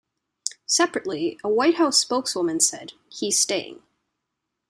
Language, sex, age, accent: English, female, 19-29, Canadian English